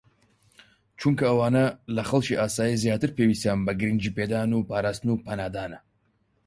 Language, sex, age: Central Kurdish, male, 19-29